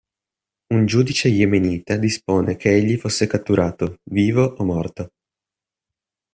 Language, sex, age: Italian, male, 19-29